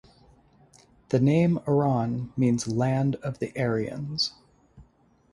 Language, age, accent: English, 40-49, United States English